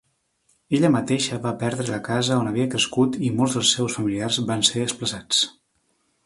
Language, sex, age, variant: Catalan, male, 40-49, Nord-Occidental